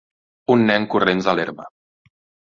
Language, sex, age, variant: Catalan, male, 30-39, Central